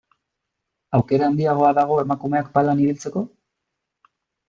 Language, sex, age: Basque, male, 30-39